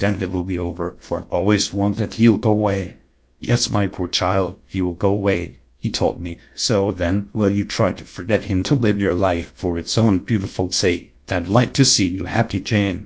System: TTS, GlowTTS